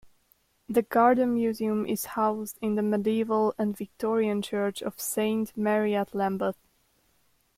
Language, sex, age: English, female, 19-29